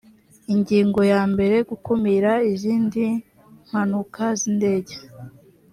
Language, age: Kinyarwanda, 19-29